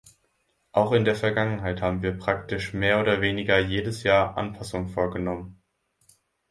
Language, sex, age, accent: German, male, under 19, Deutschland Deutsch